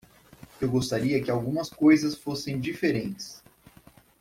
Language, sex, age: Portuguese, male, 19-29